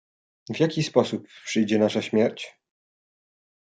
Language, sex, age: Polish, male, 30-39